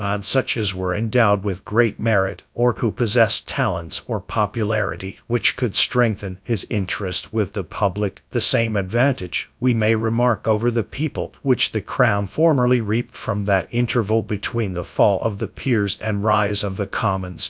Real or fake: fake